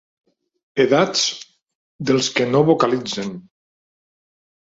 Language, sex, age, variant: Catalan, male, 40-49, Nord-Occidental